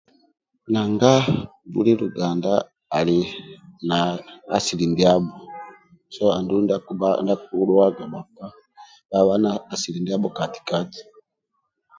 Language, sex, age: Amba (Uganda), male, 40-49